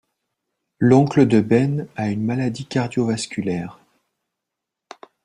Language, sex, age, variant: French, male, 40-49, Français de métropole